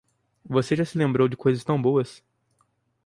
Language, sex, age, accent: Portuguese, male, 19-29, Mineiro